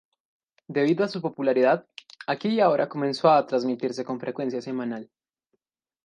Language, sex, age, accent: Spanish, male, 19-29, Andino-Pacífico: Colombia, Perú, Ecuador, oeste de Bolivia y Venezuela andina